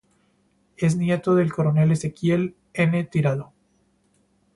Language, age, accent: Spanish, 19-29, Andino-Pacífico: Colombia, Perú, Ecuador, oeste de Bolivia y Venezuela andina